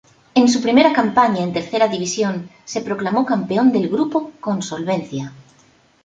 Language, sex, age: Spanish, female, 50-59